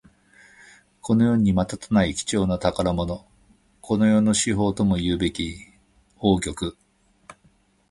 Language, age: Japanese, 50-59